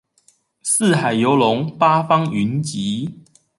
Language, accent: Chinese, 出生地：臺中市